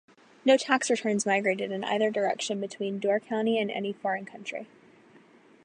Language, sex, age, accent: English, female, under 19, United States English